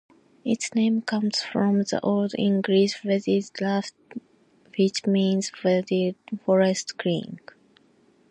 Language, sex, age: English, female, 19-29